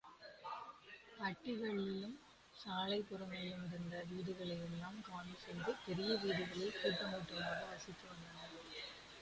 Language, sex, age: Tamil, female, 19-29